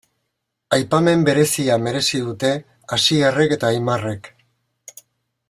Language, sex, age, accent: Basque, male, 60-69, Mendebalekoa (Araba, Bizkaia, Gipuzkoako mendebaleko herri batzuk)